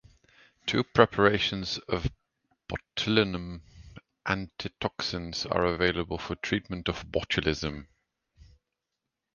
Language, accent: English, England English